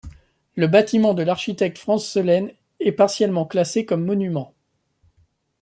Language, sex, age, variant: French, male, 30-39, Français de métropole